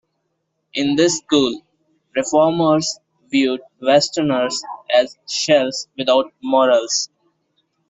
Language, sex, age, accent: English, male, under 19, India and South Asia (India, Pakistan, Sri Lanka)